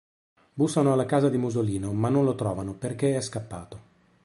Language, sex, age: Italian, male, 40-49